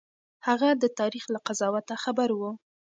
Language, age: Pashto, 19-29